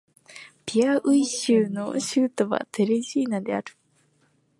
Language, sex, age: Japanese, female, 19-29